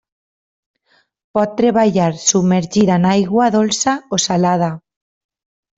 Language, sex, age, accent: Catalan, female, 30-39, valencià